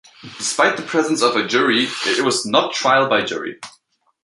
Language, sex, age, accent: English, male, 19-29, United States English